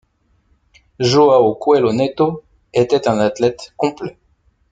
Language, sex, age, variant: French, male, 40-49, Français de métropole